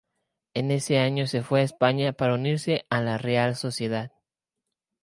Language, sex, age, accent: Spanish, male, 19-29, México